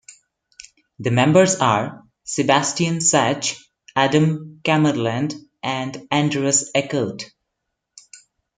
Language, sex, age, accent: English, male, 19-29, India and South Asia (India, Pakistan, Sri Lanka)